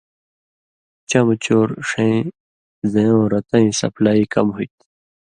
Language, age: Indus Kohistani, 30-39